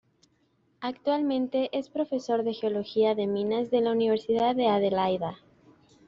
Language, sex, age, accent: Spanish, female, 19-29, México